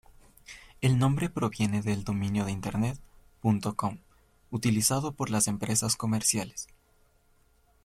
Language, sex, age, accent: Spanish, male, 19-29, Andino-Pacífico: Colombia, Perú, Ecuador, oeste de Bolivia y Venezuela andina